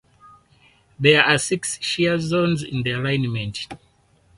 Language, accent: English, Southern African (South Africa, Zimbabwe, Namibia)